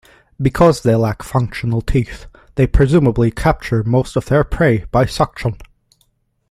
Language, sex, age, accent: English, male, 19-29, England English